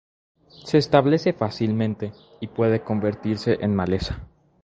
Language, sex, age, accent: Spanish, male, 19-29, México